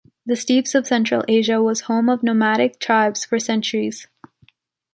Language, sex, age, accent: English, female, 19-29, Canadian English